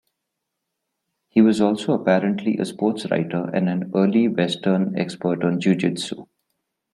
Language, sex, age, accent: English, male, 30-39, India and South Asia (India, Pakistan, Sri Lanka)